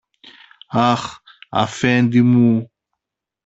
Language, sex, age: Greek, male, 40-49